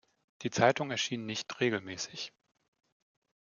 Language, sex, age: German, male, 40-49